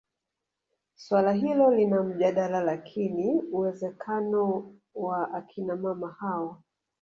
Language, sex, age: Swahili, female, 50-59